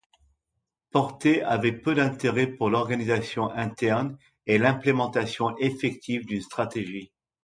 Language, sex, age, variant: French, male, 60-69, Français de métropole